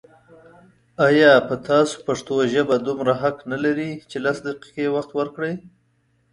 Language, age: Pashto, 30-39